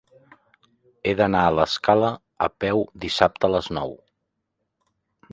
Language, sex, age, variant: Catalan, male, 40-49, Central